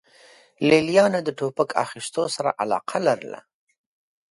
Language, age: Pashto, 40-49